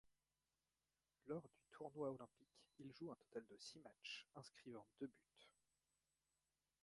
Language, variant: French, Français de métropole